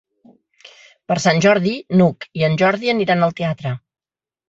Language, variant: Catalan, Central